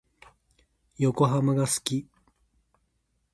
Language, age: Japanese, 50-59